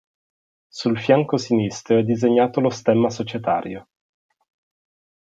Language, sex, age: Italian, male, 19-29